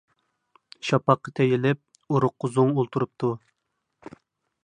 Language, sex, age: Uyghur, male, 19-29